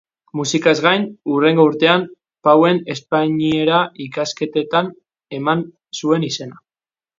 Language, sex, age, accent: Basque, male, 19-29, Mendebalekoa (Araba, Bizkaia, Gipuzkoako mendebaleko herri batzuk)